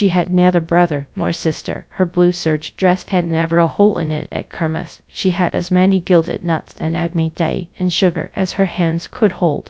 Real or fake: fake